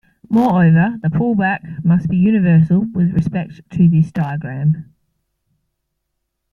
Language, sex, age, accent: English, female, 30-39, Australian English